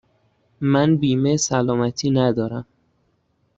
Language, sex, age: Persian, male, 19-29